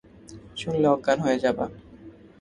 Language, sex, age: Bengali, male, 19-29